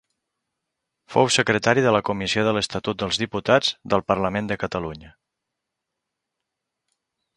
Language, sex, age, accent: Catalan, male, 30-39, central; nord-occidental